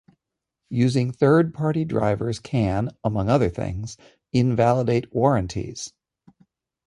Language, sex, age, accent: English, male, 50-59, United States English